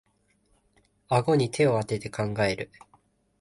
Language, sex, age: Japanese, male, 19-29